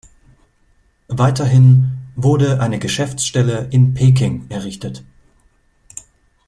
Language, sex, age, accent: German, male, 30-39, Deutschland Deutsch